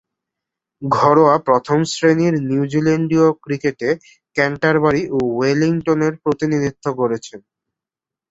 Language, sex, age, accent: Bengali, male, 19-29, Native